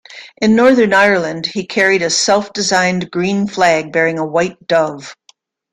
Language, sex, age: English, female, 70-79